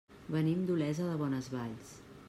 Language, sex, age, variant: Catalan, female, 40-49, Central